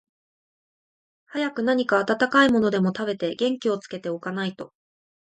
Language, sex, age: Japanese, female, under 19